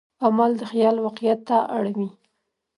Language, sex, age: Pashto, female, 19-29